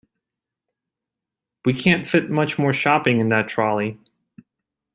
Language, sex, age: English, male, 30-39